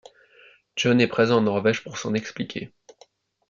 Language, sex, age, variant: French, male, under 19, Français de métropole